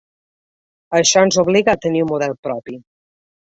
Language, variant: Catalan, Balear